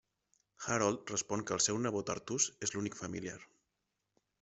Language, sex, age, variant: Catalan, male, 30-39, Central